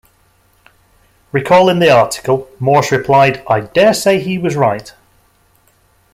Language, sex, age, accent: English, male, 50-59, England English